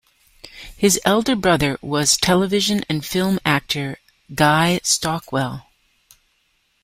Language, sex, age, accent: English, female, 50-59, Canadian English